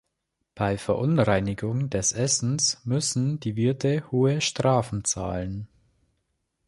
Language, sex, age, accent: German, male, under 19, Deutschland Deutsch